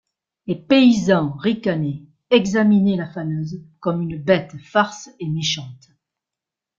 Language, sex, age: French, female, 60-69